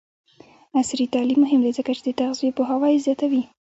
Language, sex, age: Pashto, female, 19-29